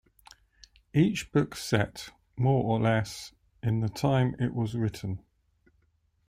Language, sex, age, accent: English, male, 40-49, England English